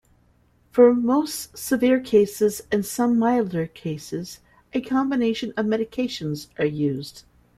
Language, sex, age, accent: English, female, 50-59, United States English